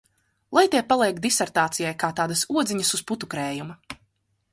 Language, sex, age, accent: Latvian, female, 19-29, Riga